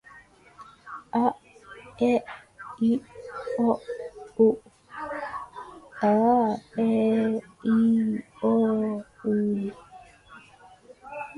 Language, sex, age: English, female, 19-29